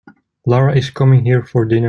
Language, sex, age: English, male, 19-29